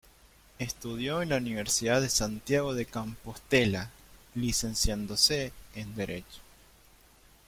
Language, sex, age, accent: Spanish, male, 19-29, Rioplatense: Argentina, Uruguay, este de Bolivia, Paraguay